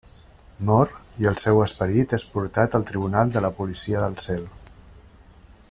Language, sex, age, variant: Catalan, male, 50-59, Central